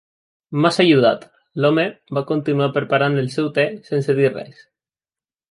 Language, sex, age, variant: Catalan, male, 19-29, Central